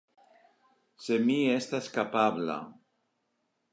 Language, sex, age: Esperanto, male, 60-69